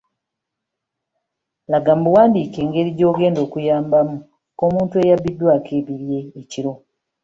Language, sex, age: Ganda, female, 19-29